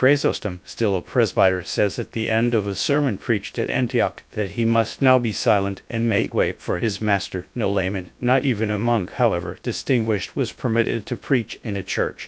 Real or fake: fake